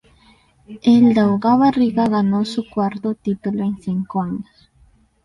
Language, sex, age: Spanish, female, under 19